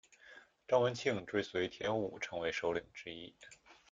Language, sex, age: Chinese, male, 19-29